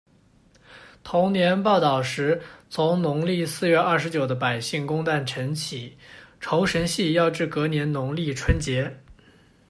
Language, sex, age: Chinese, male, 19-29